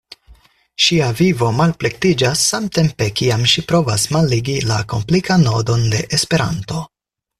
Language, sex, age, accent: Esperanto, male, 19-29, Internacia